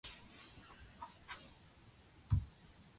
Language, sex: English, female